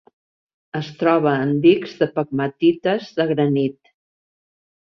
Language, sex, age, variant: Catalan, female, 60-69, Central